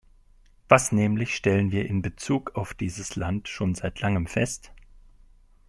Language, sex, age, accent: German, male, 40-49, Deutschland Deutsch